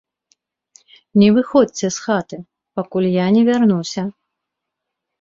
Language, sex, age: Belarusian, female, 30-39